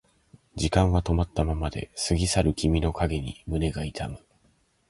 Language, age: Japanese, 19-29